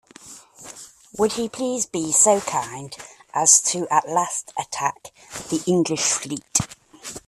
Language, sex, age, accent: English, female, 40-49, England English